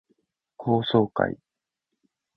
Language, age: Japanese, 19-29